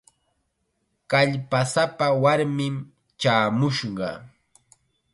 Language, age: Chiquián Ancash Quechua, 19-29